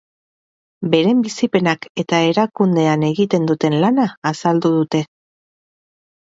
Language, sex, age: Basque, female, 30-39